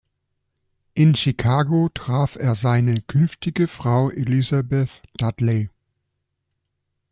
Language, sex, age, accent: German, male, 40-49, Deutschland Deutsch